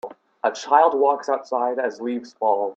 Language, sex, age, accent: English, male, under 19, United States English